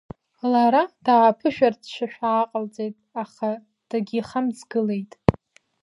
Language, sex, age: Abkhazian, female, 19-29